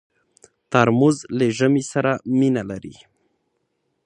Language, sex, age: Pashto, male, under 19